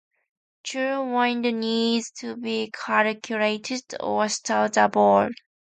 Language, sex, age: English, female, 19-29